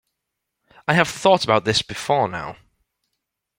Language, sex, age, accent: English, male, 19-29, England English